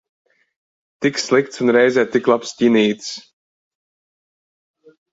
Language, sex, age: Latvian, male, 30-39